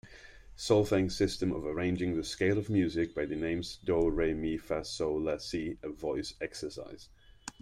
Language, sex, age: English, male, 40-49